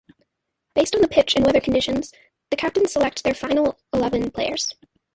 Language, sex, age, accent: English, female, under 19, United States English